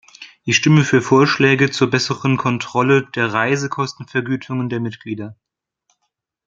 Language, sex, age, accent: German, male, 30-39, Deutschland Deutsch